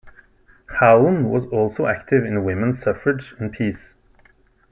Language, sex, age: English, male, 19-29